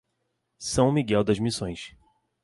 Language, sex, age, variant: Portuguese, male, 19-29, Portuguese (Brasil)